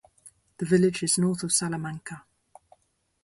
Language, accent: English, England English